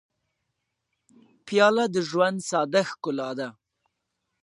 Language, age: Pashto, 19-29